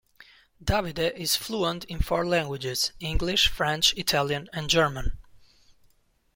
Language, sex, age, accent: English, male, 19-29, United States English